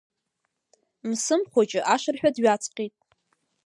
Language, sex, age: Abkhazian, female, 19-29